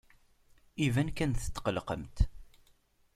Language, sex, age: Kabyle, male, 30-39